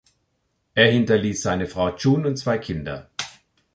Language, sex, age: German, male, 50-59